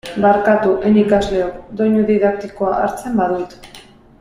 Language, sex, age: Basque, female, 19-29